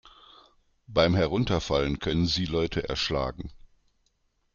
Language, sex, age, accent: German, male, 50-59, Deutschland Deutsch